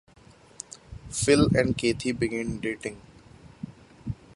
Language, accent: English, India and South Asia (India, Pakistan, Sri Lanka)